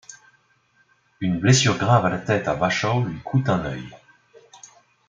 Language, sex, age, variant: French, male, 30-39, Français de métropole